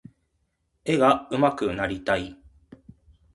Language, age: Japanese, 50-59